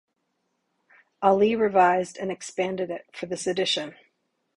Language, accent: English, United States English